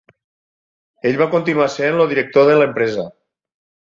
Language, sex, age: Catalan, male, 50-59